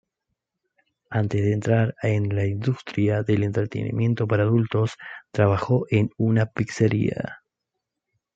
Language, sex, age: Spanish, male, 19-29